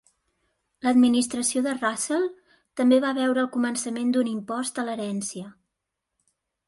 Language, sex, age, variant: Catalan, female, 40-49, Central